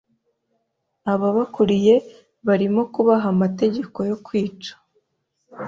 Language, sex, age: Kinyarwanda, female, 19-29